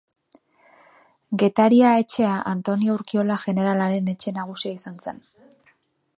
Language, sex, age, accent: Basque, female, 30-39, Mendebalekoa (Araba, Bizkaia, Gipuzkoako mendebaleko herri batzuk)